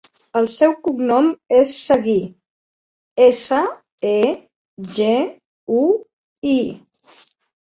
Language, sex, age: Catalan, female, 40-49